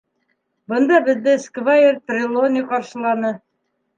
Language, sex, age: Bashkir, female, 60-69